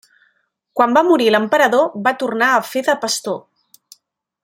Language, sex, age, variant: Catalan, female, 30-39, Central